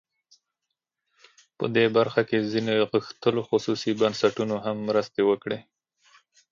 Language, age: Pashto, 30-39